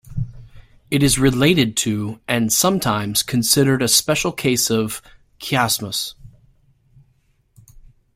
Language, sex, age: English, male, 40-49